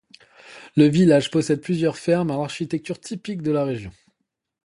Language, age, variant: French, 30-39, Français de métropole